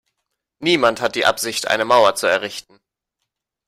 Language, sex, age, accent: German, male, 19-29, Deutschland Deutsch